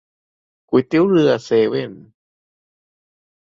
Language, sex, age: Thai, male, 30-39